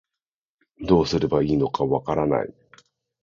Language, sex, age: Japanese, male, 40-49